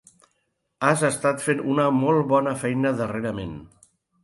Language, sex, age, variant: Catalan, male, 50-59, Central